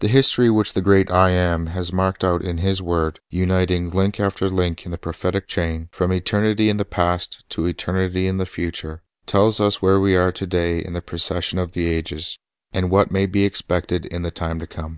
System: none